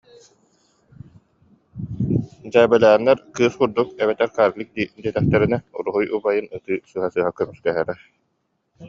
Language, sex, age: Yakut, male, 30-39